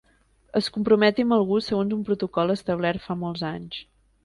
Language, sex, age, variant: Catalan, female, 19-29, Septentrional